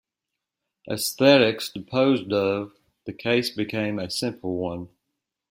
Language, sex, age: English, male, 50-59